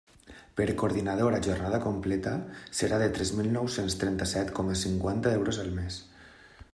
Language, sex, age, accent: Catalan, male, 19-29, valencià